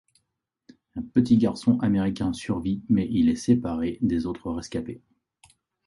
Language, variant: French, Français de métropole